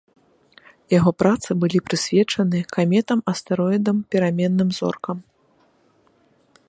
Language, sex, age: Belarusian, female, 30-39